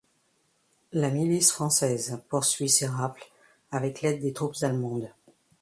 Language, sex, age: French, female, 50-59